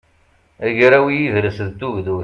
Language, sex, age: Kabyle, male, 40-49